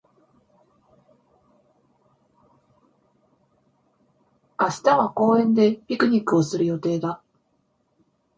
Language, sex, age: Japanese, female, 19-29